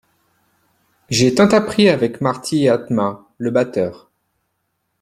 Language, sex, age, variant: French, male, 40-49, Français de métropole